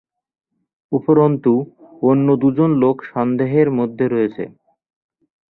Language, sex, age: Bengali, male, 19-29